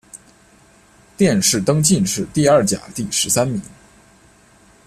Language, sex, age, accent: Chinese, male, 19-29, 出生地：河南省